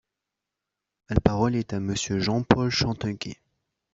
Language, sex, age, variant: French, male, under 19, Français de métropole